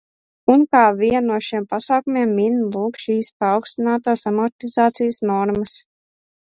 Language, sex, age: Latvian, female, under 19